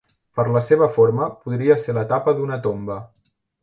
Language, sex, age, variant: Catalan, male, 19-29, Central